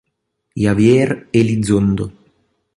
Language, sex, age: Italian, male, 19-29